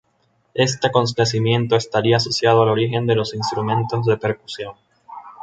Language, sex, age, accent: Spanish, male, 19-29, Caribe: Cuba, Venezuela, Puerto Rico, República Dominicana, Panamá, Colombia caribeña, México caribeño, Costa del golfo de México